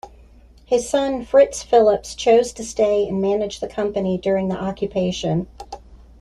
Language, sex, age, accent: English, female, 40-49, United States English